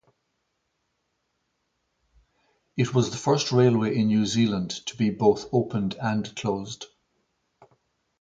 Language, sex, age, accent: English, male, 50-59, Irish English